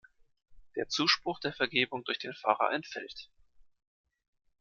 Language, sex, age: German, male, 19-29